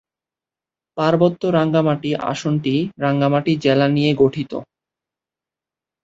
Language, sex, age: Bengali, male, 19-29